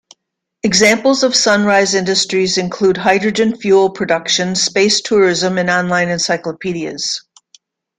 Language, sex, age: English, female, 70-79